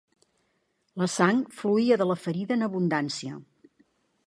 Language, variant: Catalan, Central